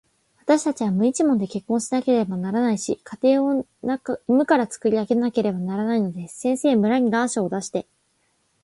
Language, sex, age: Japanese, female, 19-29